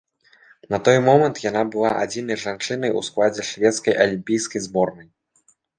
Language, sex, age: Belarusian, male, 19-29